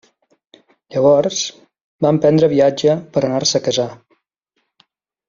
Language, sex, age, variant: Catalan, male, 40-49, Septentrional